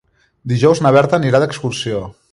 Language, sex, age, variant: Catalan, male, 40-49, Central